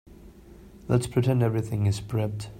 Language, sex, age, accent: English, male, 19-29, India and South Asia (India, Pakistan, Sri Lanka)